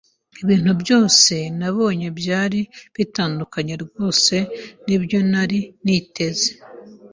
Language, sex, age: Kinyarwanda, female, 19-29